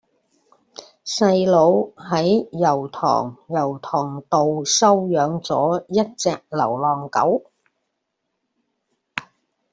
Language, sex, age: Cantonese, female, 70-79